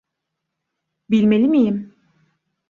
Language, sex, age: Turkish, female, 30-39